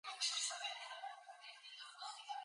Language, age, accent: English, 19-29, United States English